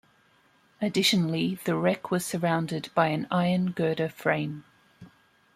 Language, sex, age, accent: English, female, 30-39, Australian English